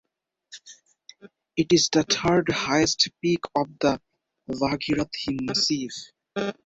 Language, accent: English, England English